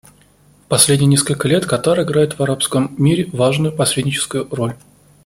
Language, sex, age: Russian, male, 19-29